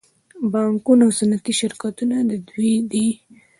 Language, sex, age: Pashto, female, 19-29